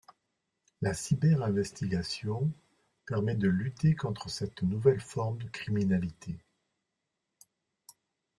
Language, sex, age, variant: French, male, 60-69, Français de métropole